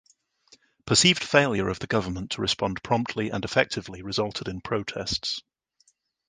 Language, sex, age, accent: English, male, 30-39, England English